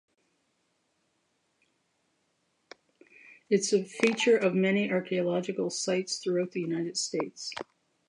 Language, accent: English, Canadian English